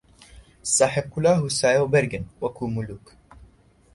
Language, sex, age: Central Kurdish, male, under 19